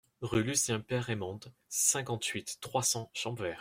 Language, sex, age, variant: French, male, under 19, Français de métropole